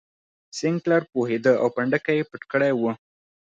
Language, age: Pashto, 19-29